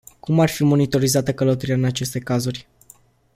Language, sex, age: Romanian, male, under 19